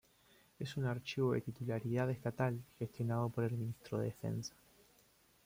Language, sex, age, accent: Spanish, male, 19-29, Rioplatense: Argentina, Uruguay, este de Bolivia, Paraguay